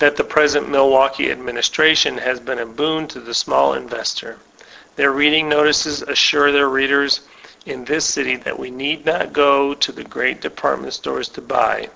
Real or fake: real